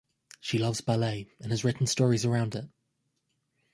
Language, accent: English, England English